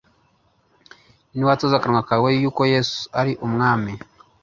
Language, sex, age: Kinyarwanda, male, 30-39